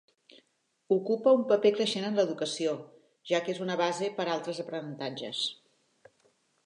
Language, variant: Catalan, Central